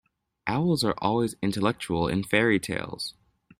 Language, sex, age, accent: English, male, 19-29, United States English